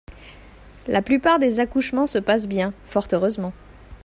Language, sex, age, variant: French, female, 19-29, Français de métropole